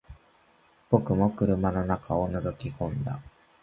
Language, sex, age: Japanese, male, 19-29